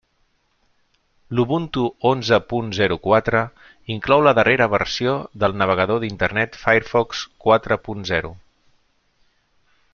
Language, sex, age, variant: Catalan, male, 40-49, Central